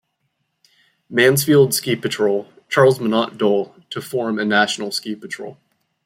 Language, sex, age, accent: English, male, 19-29, United States English